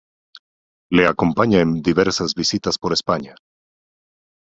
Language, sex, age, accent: Spanish, male, 30-39, México